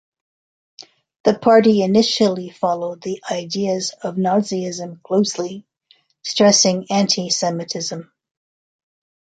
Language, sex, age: English, female, 60-69